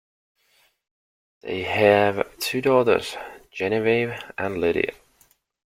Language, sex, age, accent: English, male, 19-29, United States English